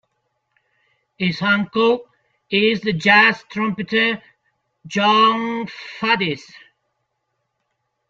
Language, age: English, 40-49